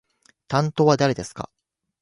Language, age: Japanese, 19-29